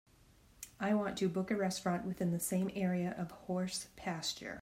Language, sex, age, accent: English, female, 40-49, United States English